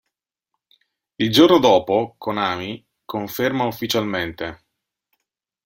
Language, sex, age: Italian, male, 40-49